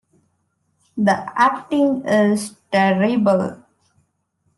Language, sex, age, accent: English, female, 19-29, India and South Asia (India, Pakistan, Sri Lanka)